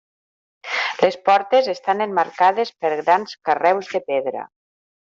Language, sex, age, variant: Catalan, male, 70-79, Central